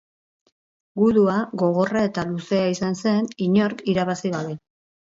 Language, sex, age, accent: Basque, female, 50-59, Mendebalekoa (Araba, Bizkaia, Gipuzkoako mendebaleko herri batzuk)